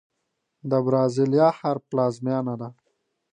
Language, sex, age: Pashto, male, under 19